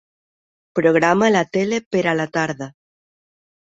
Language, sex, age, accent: Catalan, female, 40-49, valencià